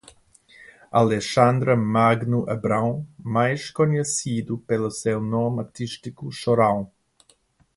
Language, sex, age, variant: Portuguese, male, 40-49, Portuguese (Portugal)